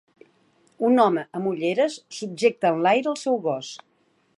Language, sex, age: Catalan, female, 60-69